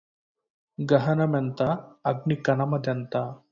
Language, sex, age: Telugu, male, 19-29